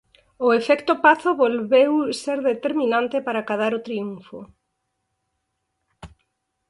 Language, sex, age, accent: Galician, female, 50-59, Normativo (estándar)